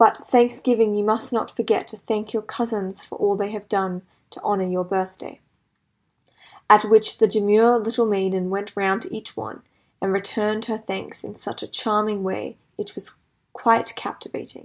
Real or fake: real